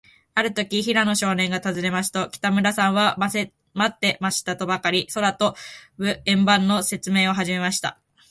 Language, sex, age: Japanese, female, 19-29